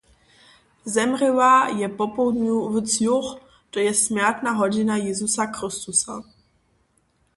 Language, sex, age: Upper Sorbian, female, under 19